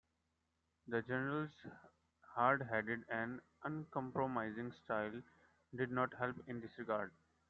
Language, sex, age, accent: English, male, 30-39, India and South Asia (India, Pakistan, Sri Lanka)